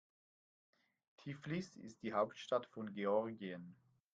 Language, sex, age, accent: German, male, 50-59, Schweizerdeutsch